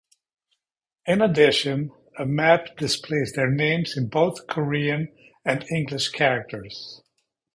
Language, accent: English, United States English